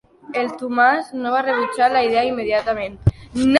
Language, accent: Catalan, aprenent (recent, des del castellà)